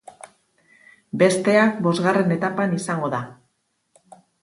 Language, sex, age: Basque, female, 40-49